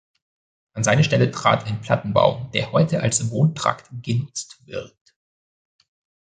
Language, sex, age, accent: German, male, 30-39, Österreichisches Deutsch